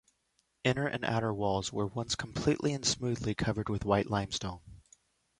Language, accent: English, United States English